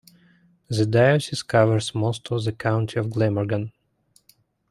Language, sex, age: English, male, 19-29